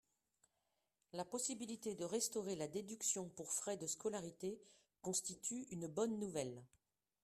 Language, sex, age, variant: French, female, 60-69, Français de métropole